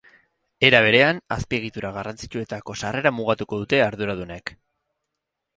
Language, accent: Basque, Erdialdekoa edo Nafarra (Gipuzkoa, Nafarroa)